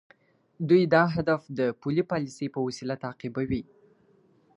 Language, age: Pashto, 19-29